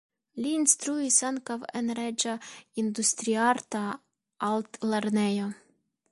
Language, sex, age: Esperanto, female, 19-29